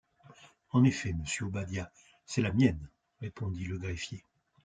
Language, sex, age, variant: French, male, 50-59, Français de métropole